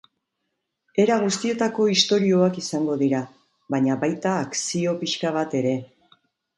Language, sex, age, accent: Basque, female, 60-69, Mendebalekoa (Araba, Bizkaia, Gipuzkoako mendebaleko herri batzuk)